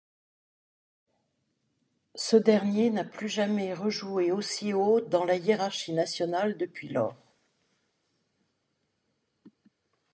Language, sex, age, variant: French, female, 60-69, Français de métropole